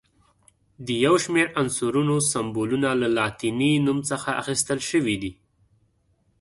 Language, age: Pashto, 19-29